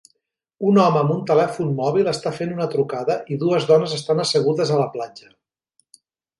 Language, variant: Catalan, Central